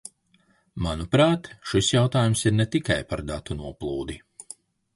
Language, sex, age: Latvian, male, 30-39